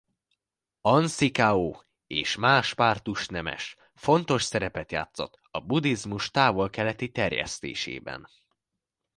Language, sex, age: Hungarian, male, under 19